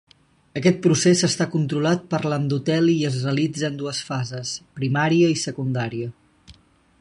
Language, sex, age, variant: Catalan, male, 19-29, Nord-Occidental